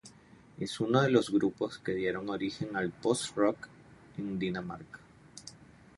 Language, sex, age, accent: Spanish, male, 40-49, Caribe: Cuba, Venezuela, Puerto Rico, República Dominicana, Panamá, Colombia caribeña, México caribeño, Costa del golfo de México